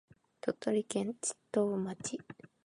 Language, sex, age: Japanese, female, 19-29